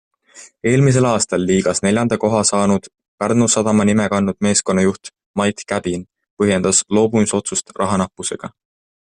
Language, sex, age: Estonian, male, 19-29